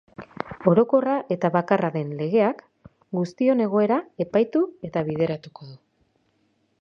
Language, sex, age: Basque, female, 40-49